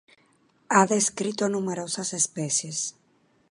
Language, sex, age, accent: Spanish, female, 30-39, Caribe: Cuba, Venezuela, Puerto Rico, República Dominicana, Panamá, Colombia caribeña, México caribeño, Costa del golfo de México